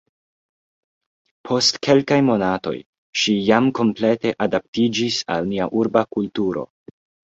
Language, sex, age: Esperanto, male, 19-29